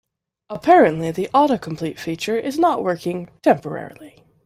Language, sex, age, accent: English, female, 19-29, Canadian English